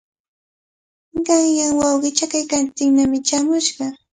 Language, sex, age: Cajatambo North Lima Quechua, female, 30-39